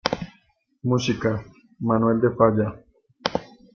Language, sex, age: Spanish, male, 30-39